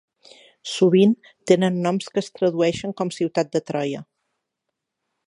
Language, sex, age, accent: Catalan, female, 50-59, central; septentrional